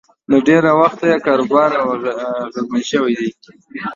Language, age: Pashto, 19-29